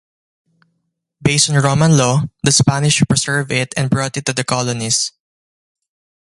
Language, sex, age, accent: English, male, 19-29, Filipino